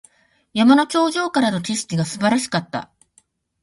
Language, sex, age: Japanese, female, 40-49